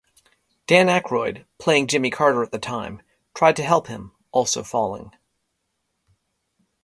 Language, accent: English, United States English